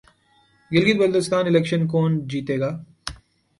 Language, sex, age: Urdu, male, 19-29